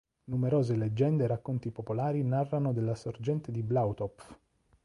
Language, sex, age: Italian, male, 30-39